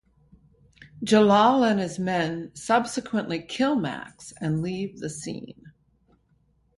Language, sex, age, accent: English, female, 60-69, United States English